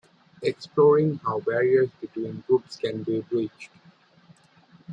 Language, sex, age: English, male, 19-29